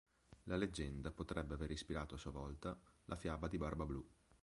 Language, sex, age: Italian, male, 30-39